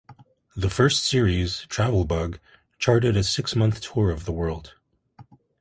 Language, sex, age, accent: English, male, 40-49, United States English